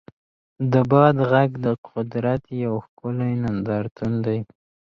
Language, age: Pashto, 19-29